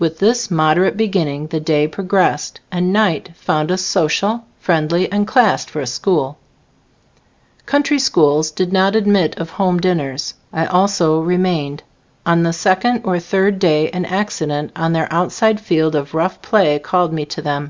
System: none